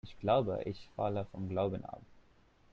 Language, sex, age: German, male, 19-29